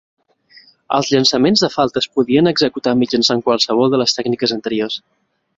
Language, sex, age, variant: Catalan, male, 19-29, Central